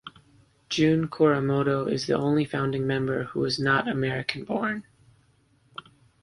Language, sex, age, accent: English, male, 19-29, United States English